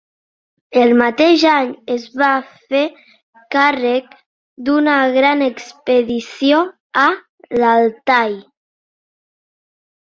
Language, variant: Catalan, Central